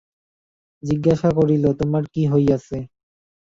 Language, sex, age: Bengali, male, 19-29